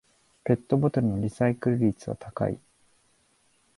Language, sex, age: Japanese, male, 19-29